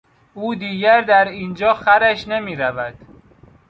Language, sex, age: Persian, male, 19-29